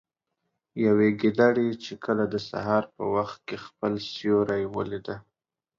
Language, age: Pashto, 30-39